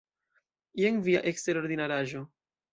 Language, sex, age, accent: Esperanto, male, under 19, Internacia